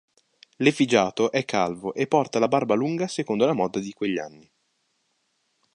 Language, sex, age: Italian, male, 19-29